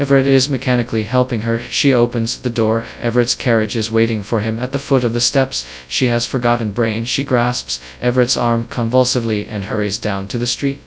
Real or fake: fake